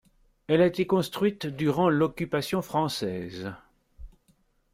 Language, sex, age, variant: French, male, 60-69, Français de métropole